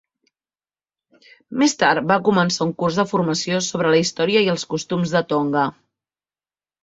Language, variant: Catalan, Central